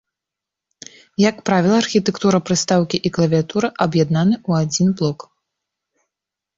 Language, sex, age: Belarusian, female, 30-39